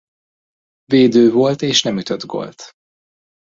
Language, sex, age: Hungarian, male, 30-39